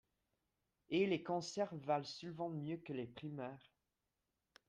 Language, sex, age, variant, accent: French, male, under 19, Français d'Amérique du Nord, Français du Canada